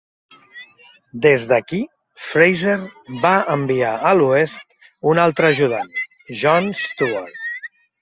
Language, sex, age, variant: Catalan, male, 40-49, Central